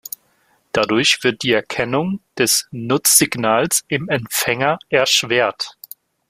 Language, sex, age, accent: German, male, 19-29, Deutschland Deutsch